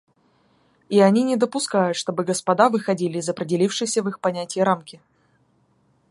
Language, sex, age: Russian, female, 19-29